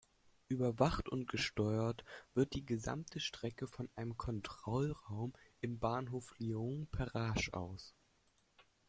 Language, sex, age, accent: German, male, under 19, Deutschland Deutsch